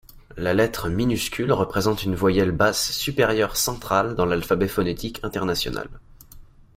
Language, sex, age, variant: French, male, under 19, Français de métropole